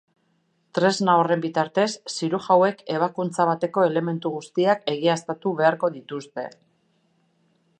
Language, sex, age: Basque, female, 50-59